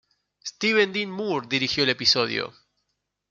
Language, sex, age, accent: Spanish, male, 19-29, Rioplatense: Argentina, Uruguay, este de Bolivia, Paraguay